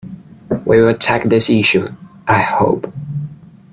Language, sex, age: English, male, 19-29